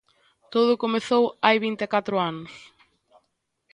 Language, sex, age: Galician, female, 19-29